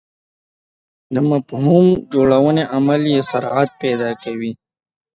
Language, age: Pashto, 19-29